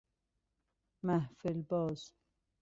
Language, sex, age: Persian, female, 40-49